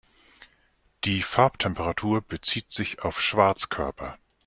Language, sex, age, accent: German, male, 50-59, Deutschland Deutsch